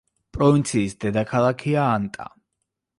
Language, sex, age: Georgian, male, 40-49